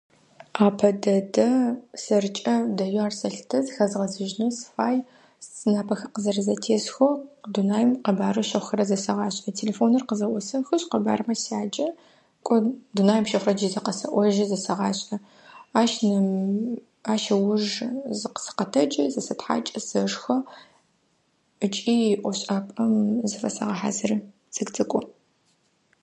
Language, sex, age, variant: Adyghe, female, 19-29, Адыгабзэ (Кирил, пстэумэ зэдыряе)